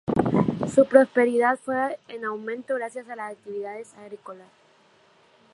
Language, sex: Spanish, female